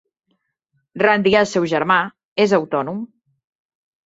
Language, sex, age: Catalan, female, 30-39